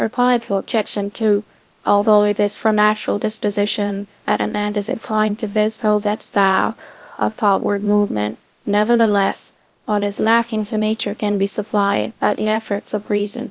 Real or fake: fake